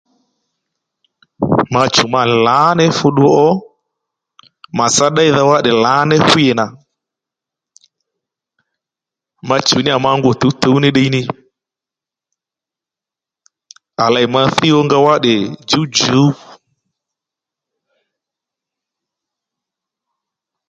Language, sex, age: Lendu, male, 40-49